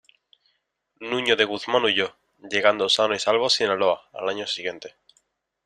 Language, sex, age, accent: Spanish, male, under 19, España: Sur peninsular (Andalucia, Extremadura, Murcia)